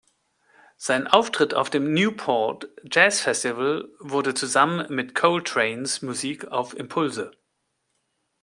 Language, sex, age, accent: German, male, 50-59, Deutschland Deutsch